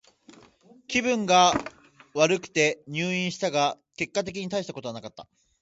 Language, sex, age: Japanese, male, under 19